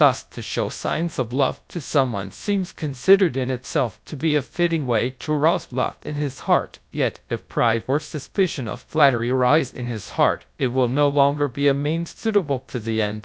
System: TTS, GradTTS